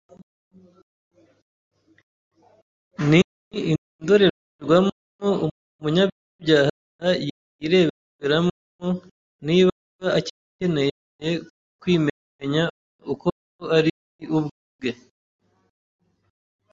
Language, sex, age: Kinyarwanda, male, 30-39